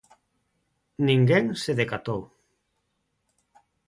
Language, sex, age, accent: Galician, male, 40-49, Neofalante